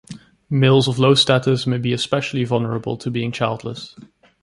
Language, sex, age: English, male, 19-29